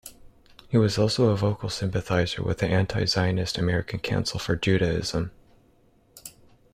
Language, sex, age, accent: English, male, 19-29, United States English